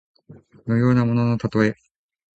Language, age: Japanese, 50-59